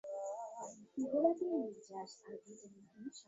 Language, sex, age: Bengali, male, 19-29